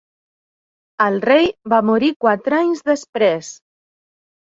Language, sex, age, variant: Catalan, female, 50-59, Balear